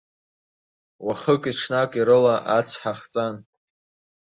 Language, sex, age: Abkhazian, male, under 19